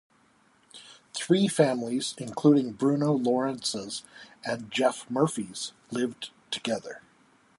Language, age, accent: English, 50-59, United States English